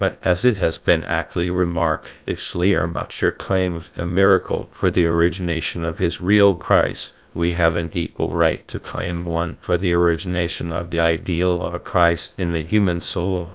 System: TTS, GlowTTS